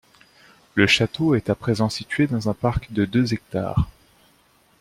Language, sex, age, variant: French, male, 19-29, Français de métropole